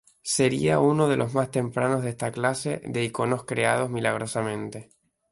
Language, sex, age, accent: Spanish, male, 19-29, España: Islas Canarias